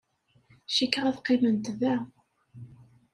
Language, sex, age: Kabyle, female, 30-39